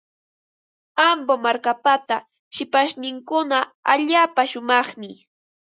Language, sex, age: Ambo-Pasco Quechua, female, 30-39